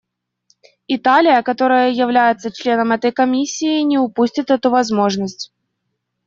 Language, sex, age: Russian, female, 19-29